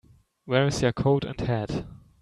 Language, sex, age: English, male, 19-29